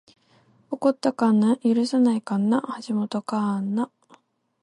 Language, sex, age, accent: Japanese, female, 19-29, 関西弁